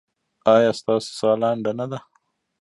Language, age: Pashto, 30-39